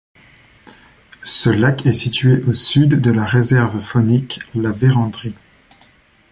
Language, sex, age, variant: French, male, 19-29, Français de métropole